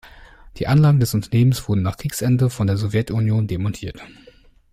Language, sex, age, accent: German, male, 30-39, Deutschland Deutsch